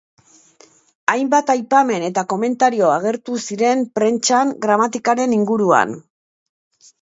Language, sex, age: Basque, female, 50-59